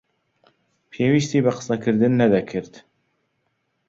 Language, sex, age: Central Kurdish, male, 30-39